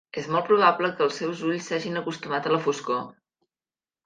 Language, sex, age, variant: Catalan, female, 19-29, Central